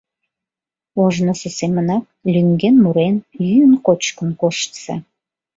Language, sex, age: Mari, female, 30-39